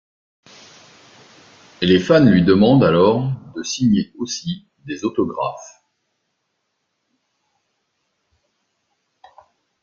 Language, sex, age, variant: French, male, 50-59, Français de métropole